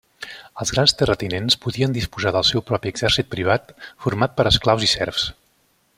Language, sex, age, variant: Catalan, male, 40-49, Central